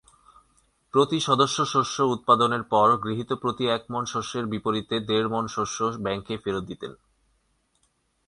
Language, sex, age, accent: Bengali, male, 19-29, Bangladeshi